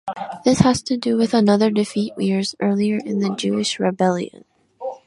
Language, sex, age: English, female, 19-29